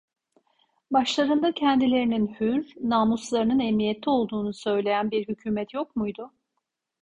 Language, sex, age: Turkish, female, 40-49